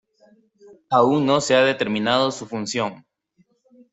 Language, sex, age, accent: Spanish, male, 19-29, Andino-Pacífico: Colombia, Perú, Ecuador, oeste de Bolivia y Venezuela andina